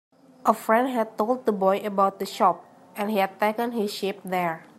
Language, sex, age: English, female, 19-29